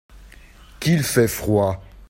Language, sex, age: French, male, under 19